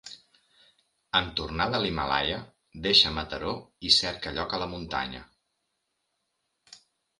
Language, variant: Catalan, Central